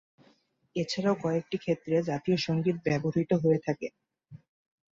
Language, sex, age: Bengali, male, 19-29